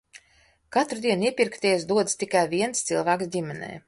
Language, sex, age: Latvian, female, 50-59